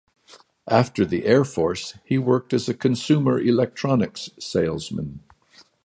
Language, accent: English, Canadian English